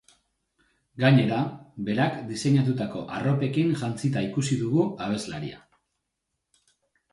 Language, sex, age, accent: Basque, male, 30-39, Mendebalekoa (Araba, Bizkaia, Gipuzkoako mendebaleko herri batzuk)